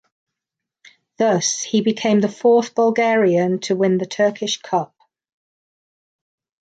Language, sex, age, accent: English, female, 50-59, England English